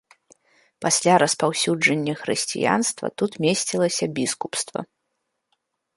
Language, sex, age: Belarusian, female, 30-39